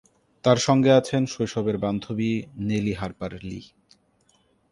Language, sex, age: Bengali, male, 19-29